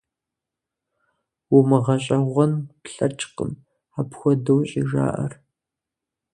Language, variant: Kabardian, Адыгэбзэ (Къэбэрдей, Кирил, псоми зэдай)